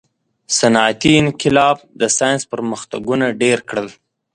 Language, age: Pashto, 19-29